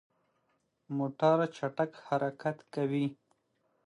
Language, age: Pashto, 30-39